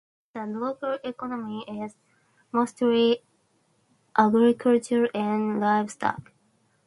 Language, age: English, 19-29